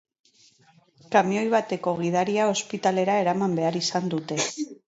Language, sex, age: Basque, female, 40-49